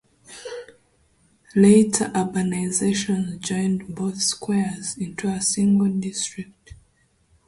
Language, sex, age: English, female, 30-39